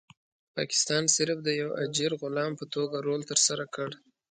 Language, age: Pashto, 19-29